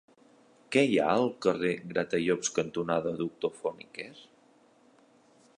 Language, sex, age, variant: Catalan, male, 30-39, Central